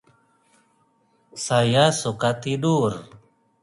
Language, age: English, 70-79